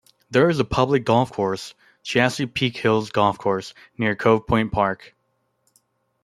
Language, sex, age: English, male, under 19